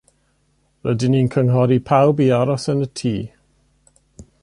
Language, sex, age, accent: Welsh, male, 30-39, Y Deyrnas Unedig Cymraeg